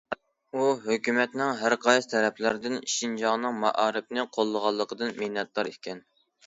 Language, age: Uyghur, 19-29